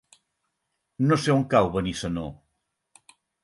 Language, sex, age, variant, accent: Catalan, male, 60-69, Central, central